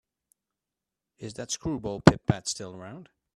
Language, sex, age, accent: English, male, 40-49, England English